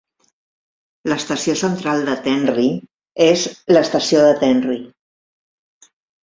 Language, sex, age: Catalan, female, 60-69